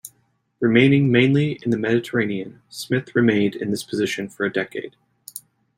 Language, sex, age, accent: English, male, 30-39, United States English